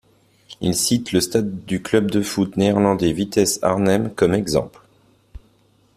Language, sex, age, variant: French, male, 30-39, Français de métropole